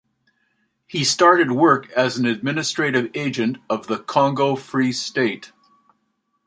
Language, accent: English, Canadian English